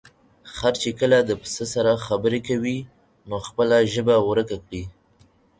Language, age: Pashto, 19-29